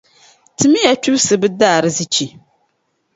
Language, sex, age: Dagbani, female, 30-39